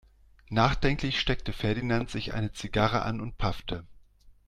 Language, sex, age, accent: German, male, 40-49, Deutschland Deutsch